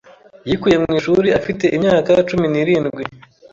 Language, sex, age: Kinyarwanda, male, 19-29